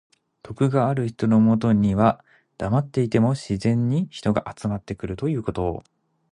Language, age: Japanese, 30-39